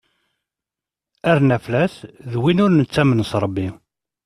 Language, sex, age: Kabyle, male, 40-49